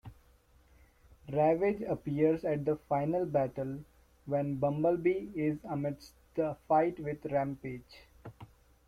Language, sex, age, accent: English, male, 19-29, India and South Asia (India, Pakistan, Sri Lanka)